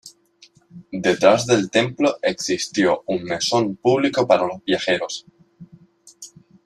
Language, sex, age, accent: Spanish, male, 19-29, España: Islas Canarias